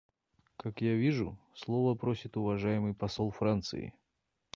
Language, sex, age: Russian, male, 40-49